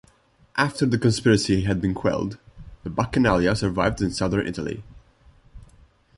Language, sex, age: English, male, 19-29